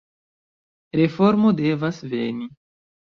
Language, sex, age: Esperanto, male, 19-29